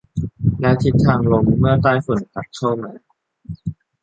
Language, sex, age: Thai, male, under 19